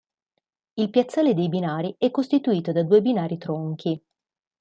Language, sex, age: Italian, female, 19-29